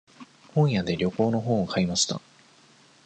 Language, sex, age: Japanese, male, under 19